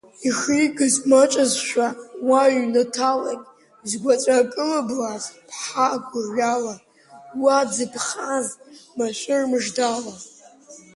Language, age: Abkhazian, under 19